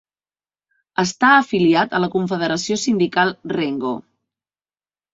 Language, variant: Catalan, Central